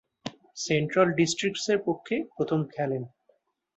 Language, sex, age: Bengali, male, 19-29